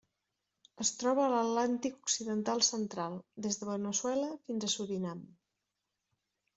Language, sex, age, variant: Catalan, female, 40-49, Central